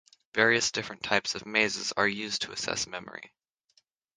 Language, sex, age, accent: English, male, under 19, United States English; Canadian English